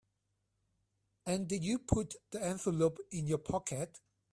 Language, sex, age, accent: English, male, 30-39, Hong Kong English